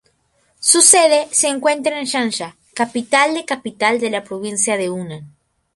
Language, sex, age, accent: Spanish, female, under 19, Andino-Pacífico: Colombia, Perú, Ecuador, oeste de Bolivia y Venezuela andina